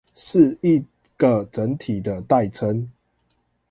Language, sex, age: Chinese, male, 19-29